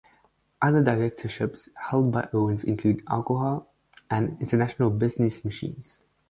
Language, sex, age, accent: English, male, under 19, Southern African (South Africa, Zimbabwe, Namibia)